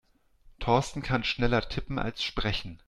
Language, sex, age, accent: German, male, 40-49, Deutschland Deutsch